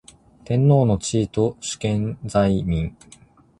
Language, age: Japanese, 19-29